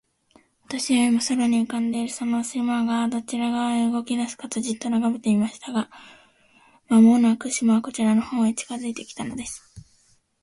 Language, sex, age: Japanese, female, 19-29